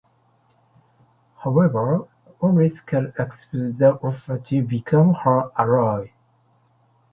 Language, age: English, 50-59